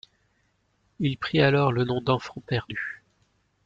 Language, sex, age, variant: French, male, 19-29, Français de métropole